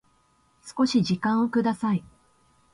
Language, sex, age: Japanese, female, 19-29